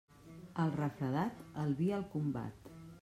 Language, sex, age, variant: Catalan, female, 40-49, Central